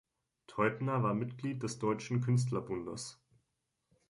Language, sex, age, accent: German, male, 19-29, Deutschland Deutsch